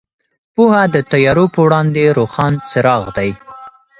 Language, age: Pashto, 19-29